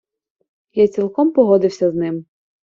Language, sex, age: Ukrainian, female, 19-29